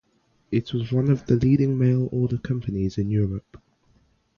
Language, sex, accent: English, male, England English